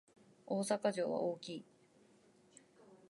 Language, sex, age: Japanese, female, 19-29